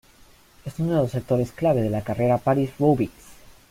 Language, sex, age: Spanish, male, under 19